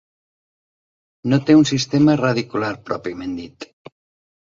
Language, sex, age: Catalan, female, 60-69